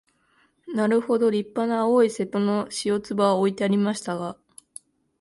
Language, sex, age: Japanese, female, 19-29